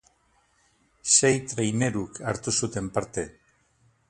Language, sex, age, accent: Basque, male, 60-69, Erdialdekoa edo Nafarra (Gipuzkoa, Nafarroa)